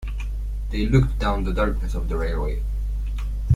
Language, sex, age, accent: English, male, under 19, United States English